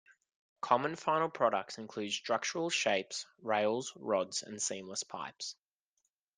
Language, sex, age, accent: English, male, 19-29, Australian English